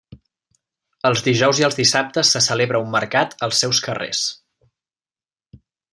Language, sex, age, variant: Catalan, male, 19-29, Central